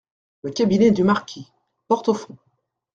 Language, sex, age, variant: French, female, 40-49, Français de métropole